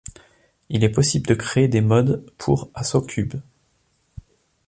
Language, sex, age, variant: French, male, 30-39, Français de métropole